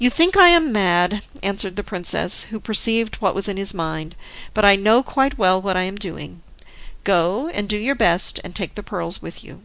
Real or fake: real